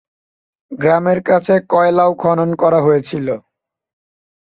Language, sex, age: Bengali, male, 19-29